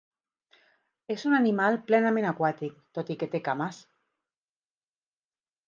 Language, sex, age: Catalan, female, 50-59